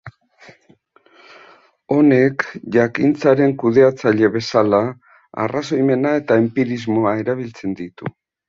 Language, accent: Basque, Mendebalekoa (Araba, Bizkaia, Gipuzkoako mendebaleko herri batzuk)